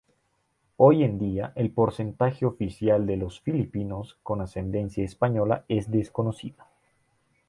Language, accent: Spanish, Andino-Pacífico: Colombia, Perú, Ecuador, oeste de Bolivia y Venezuela andina